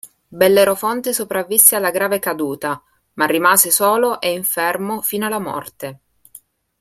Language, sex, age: Italian, female, 19-29